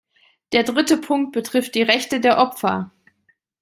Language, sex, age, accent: German, female, 30-39, Deutschland Deutsch